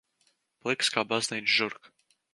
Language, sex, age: Latvian, male, under 19